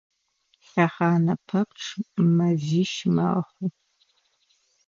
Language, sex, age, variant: Adyghe, female, 30-39, Адыгабзэ (Кирил, пстэумэ зэдыряе)